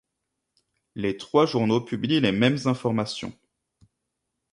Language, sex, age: French, male, 30-39